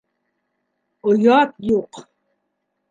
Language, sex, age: Bashkir, female, 60-69